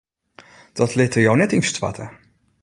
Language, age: Western Frisian, 40-49